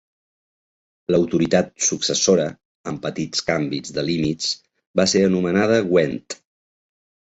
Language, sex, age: Catalan, male, 40-49